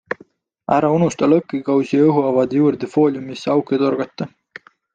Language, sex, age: Estonian, male, 19-29